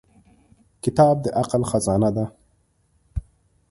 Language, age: Pashto, 30-39